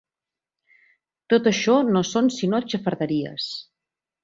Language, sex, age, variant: Catalan, female, 40-49, Central